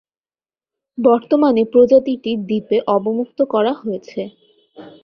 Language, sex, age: Bengali, female, 19-29